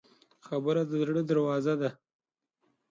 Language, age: Pashto, 30-39